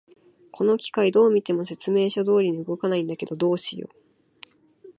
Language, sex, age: Japanese, female, 19-29